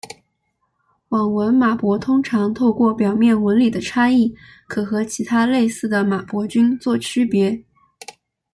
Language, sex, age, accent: Chinese, female, 19-29, 出生地：四川省